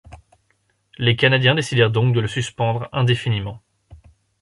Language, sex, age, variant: French, male, 19-29, Français de métropole